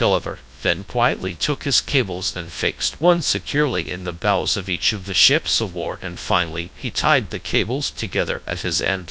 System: TTS, GradTTS